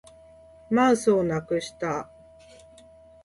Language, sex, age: Japanese, female, 40-49